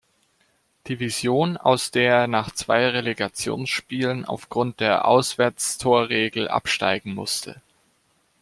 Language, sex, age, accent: German, male, under 19, Deutschland Deutsch